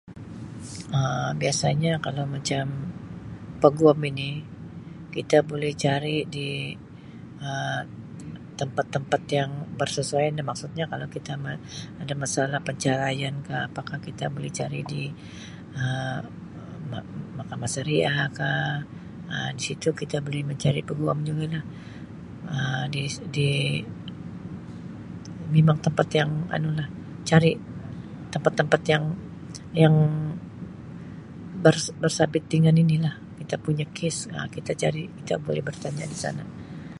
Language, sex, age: Sabah Malay, female, 50-59